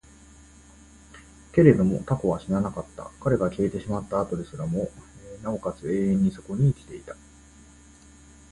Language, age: Japanese, 30-39